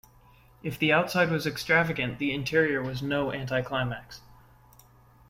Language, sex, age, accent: English, male, 19-29, United States English